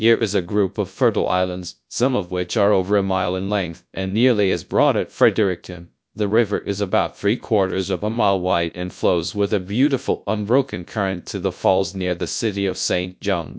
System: TTS, GradTTS